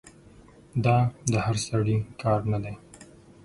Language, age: Pashto, 30-39